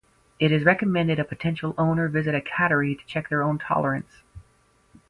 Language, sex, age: English, female, 19-29